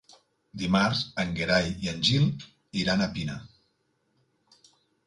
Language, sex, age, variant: Catalan, male, 40-49, Central